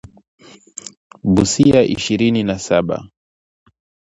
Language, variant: Swahili, Kiswahili cha Bara ya Tanzania